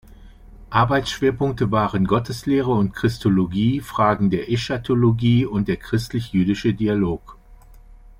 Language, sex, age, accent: German, male, 60-69, Deutschland Deutsch